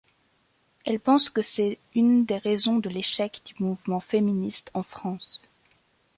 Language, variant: French, Français de métropole